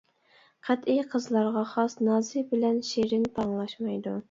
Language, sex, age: Uyghur, female, 19-29